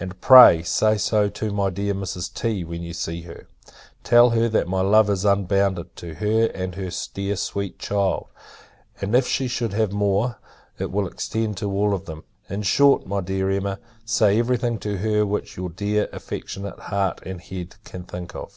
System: none